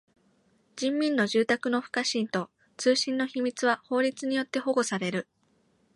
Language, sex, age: Japanese, female, 19-29